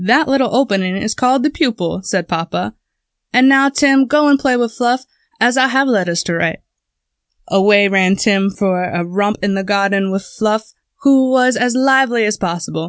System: none